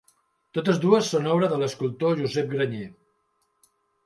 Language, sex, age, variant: Catalan, male, 50-59, Central